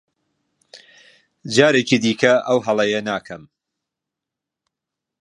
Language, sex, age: Central Kurdish, male, 50-59